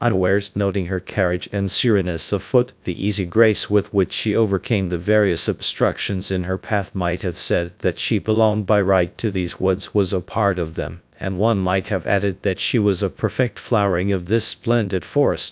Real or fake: fake